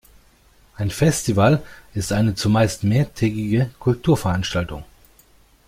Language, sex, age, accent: German, male, 40-49, Deutschland Deutsch